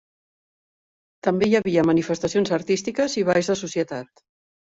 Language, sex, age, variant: Catalan, female, 50-59, Central